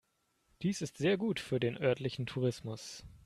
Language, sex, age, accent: German, male, 19-29, Deutschland Deutsch